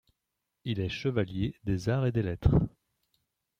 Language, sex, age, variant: French, male, 50-59, Français de métropole